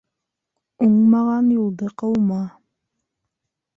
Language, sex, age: Bashkir, female, 19-29